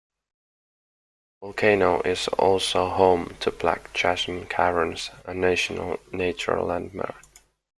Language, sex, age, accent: English, male, 19-29, United States English